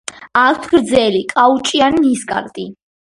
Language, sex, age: Georgian, female, under 19